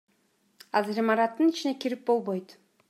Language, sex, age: Kyrgyz, female, 30-39